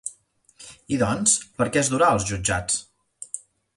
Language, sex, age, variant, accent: Catalan, male, 30-39, Central, central